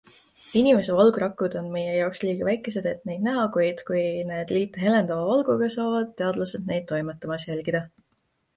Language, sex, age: Estonian, female, 19-29